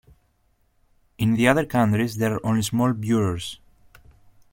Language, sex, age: English, male, 30-39